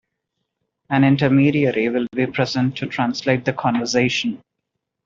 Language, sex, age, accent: English, male, 19-29, India and South Asia (India, Pakistan, Sri Lanka)